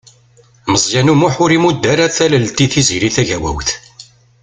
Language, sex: Kabyle, male